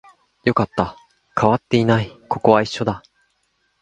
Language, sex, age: Japanese, male, 30-39